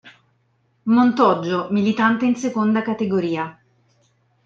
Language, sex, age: Italian, female, 30-39